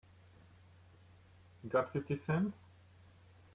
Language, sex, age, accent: English, male, 30-39, England English